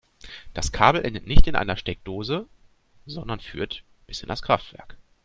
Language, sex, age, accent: German, male, 30-39, Deutschland Deutsch